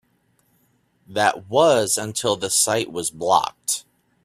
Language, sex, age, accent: English, male, 30-39, United States English